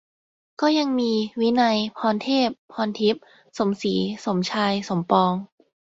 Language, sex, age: Thai, female, under 19